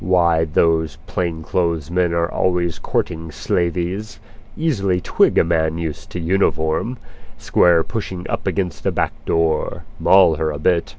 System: none